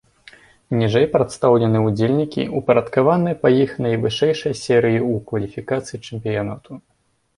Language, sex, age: Belarusian, male, under 19